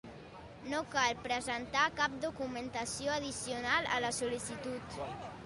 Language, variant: Catalan, Central